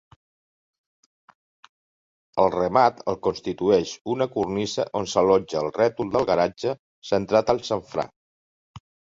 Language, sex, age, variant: Catalan, male, 50-59, Central